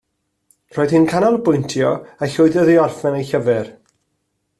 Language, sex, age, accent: Welsh, male, 30-39, Y Deyrnas Unedig Cymraeg